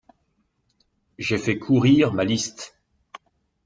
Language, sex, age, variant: French, male, 40-49, Français de métropole